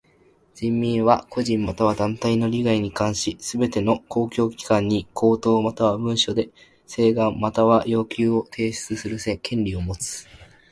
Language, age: Japanese, 19-29